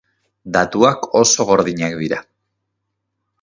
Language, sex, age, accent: Basque, male, 30-39, Mendebalekoa (Araba, Bizkaia, Gipuzkoako mendebaleko herri batzuk)